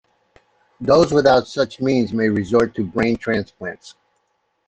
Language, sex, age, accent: English, male, 60-69, United States English